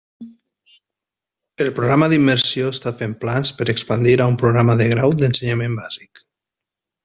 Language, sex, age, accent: Catalan, male, 30-39, valencià